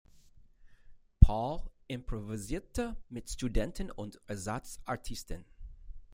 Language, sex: German, male